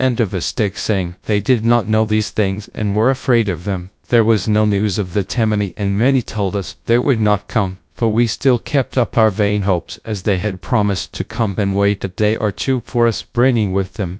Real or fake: fake